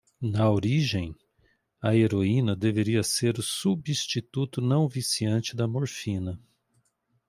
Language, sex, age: Portuguese, male, 50-59